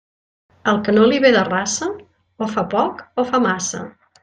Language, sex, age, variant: Catalan, female, 50-59, Central